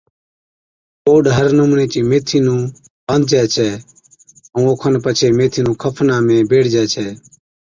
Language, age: Od, 30-39